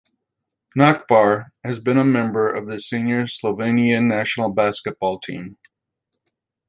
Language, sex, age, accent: English, male, 50-59, United States English